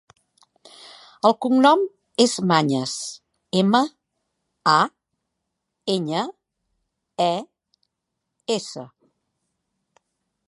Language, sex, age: Catalan, female, 60-69